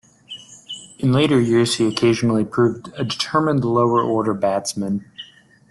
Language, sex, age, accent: English, male, 19-29, United States English